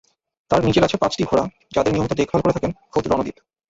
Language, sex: Bengali, male